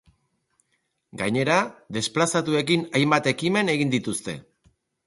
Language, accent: Basque, Erdialdekoa edo Nafarra (Gipuzkoa, Nafarroa)